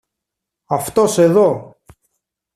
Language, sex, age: Greek, male, 30-39